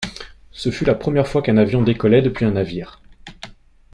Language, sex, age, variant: French, male, 30-39, Français de métropole